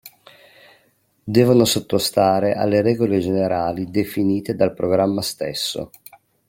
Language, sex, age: Italian, male, 50-59